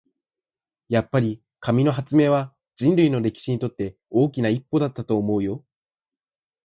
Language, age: Japanese, 19-29